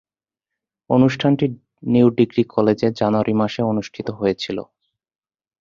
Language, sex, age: Bengali, male, 19-29